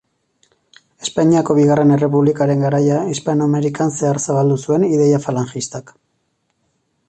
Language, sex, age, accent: Basque, male, 40-49, Erdialdekoa edo Nafarra (Gipuzkoa, Nafarroa)